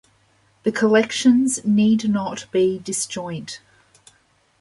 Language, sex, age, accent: English, female, 40-49, Australian English